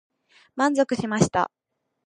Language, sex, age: Japanese, female, 19-29